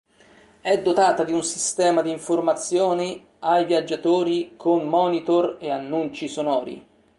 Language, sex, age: Italian, male, 40-49